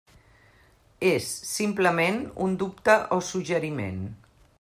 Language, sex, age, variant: Catalan, female, 50-59, Central